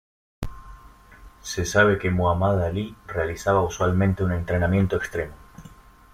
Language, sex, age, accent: Spanish, male, 19-29, Rioplatense: Argentina, Uruguay, este de Bolivia, Paraguay